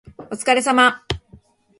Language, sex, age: Japanese, female, 40-49